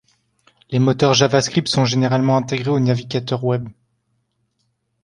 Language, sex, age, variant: French, male, 19-29, Français de métropole